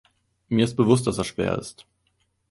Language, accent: German, Deutschland Deutsch